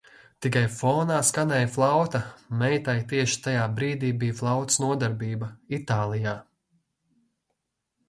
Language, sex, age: Latvian, male, 30-39